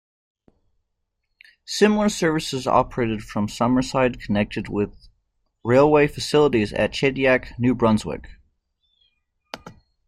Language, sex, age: English, male, 19-29